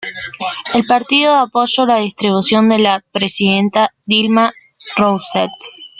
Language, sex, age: Spanish, female, 19-29